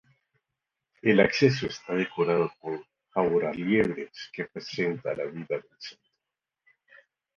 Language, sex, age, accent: Spanish, male, 30-39, América central